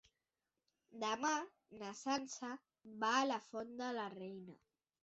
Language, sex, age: Catalan, male, 50-59